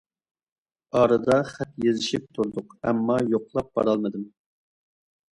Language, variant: Uyghur, ئۇيغۇر تىلى